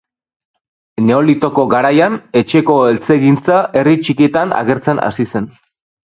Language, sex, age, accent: Basque, male, under 19, Erdialdekoa edo Nafarra (Gipuzkoa, Nafarroa)